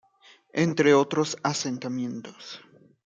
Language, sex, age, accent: Spanish, male, 19-29, México